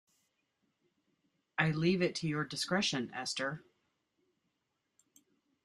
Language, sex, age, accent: English, female, 40-49, United States English